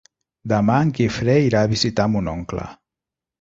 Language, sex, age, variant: Catalan, male, 40-49, Central